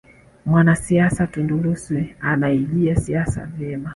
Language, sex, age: Swahili, female, 30-39